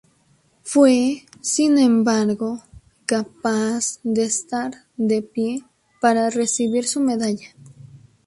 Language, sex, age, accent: Spanish, female, 19-29, México